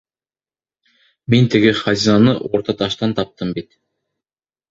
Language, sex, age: Bashkir, male, 30-39